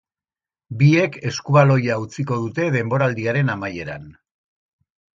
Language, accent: Basque, Erdialdekoa edo Nafarra (Gipuzkoa, Nafarroa)